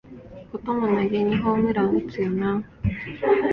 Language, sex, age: Japanese, female, 19-29